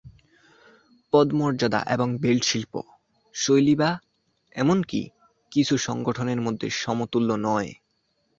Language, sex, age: Bengali, male, under 19